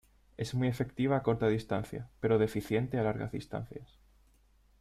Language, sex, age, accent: Spanish, male, 19-29, España: Sur peninsular (Andalucia, Extremadura, Murcia)